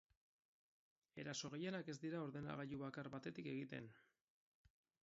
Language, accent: Basque, Erdialdekoa edo Nafarra (Gipuzkoa, Nafarroa)